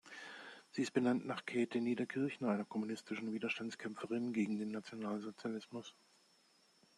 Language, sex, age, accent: German, male, 50-59, Deutschland Deutsch